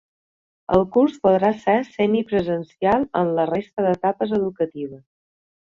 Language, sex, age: Catalan, female, 40-49